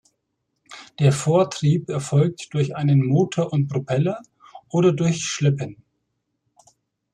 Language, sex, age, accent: German, male, 40-49, Deutschland Deutsch